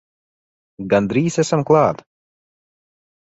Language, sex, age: Latvian, male, 19-29